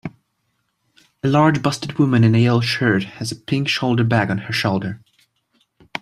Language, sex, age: English, male, 19-29